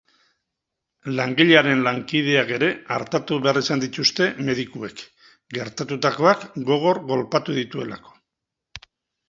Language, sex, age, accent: Basque, male, 50-59, Mendebalekoa (Araba, Bizkaia, Gipuzkoako mendebaleko herri batzuk)